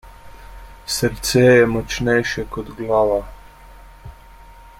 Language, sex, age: Slovenian, male, 30-39